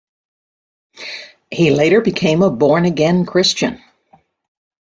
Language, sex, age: English, female, 70-79